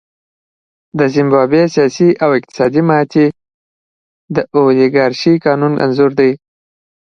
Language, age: Pashto, under 19